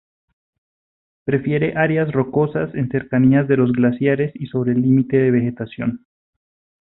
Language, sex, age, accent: Spanish, male, 30-39, Andino-Pacífico: Colombia, Perú, Ecuador, oeste de Bolivia y Venezuela andina